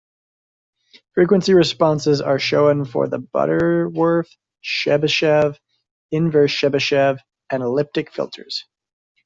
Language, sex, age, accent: English, male, 30-39, United States English